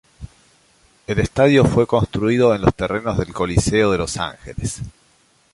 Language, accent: Spanish, Rioplatense: Argentina, Uruguay, este de Bolivia, Paraguay